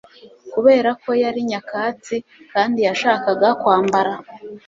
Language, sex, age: Kinyarwanda, female, 30-39